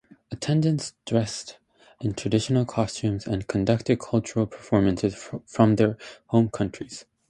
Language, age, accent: English, 19-29, United States English